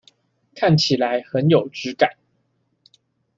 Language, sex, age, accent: Chinese, male, 19-29, 出生地：新北市